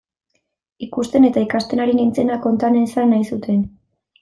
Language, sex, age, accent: Basque, female, 19-29, Erdialdekoa edo Nafarra (Gipuzkoa, Nafarroa)